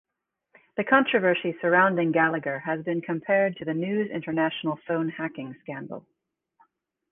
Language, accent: English, United States English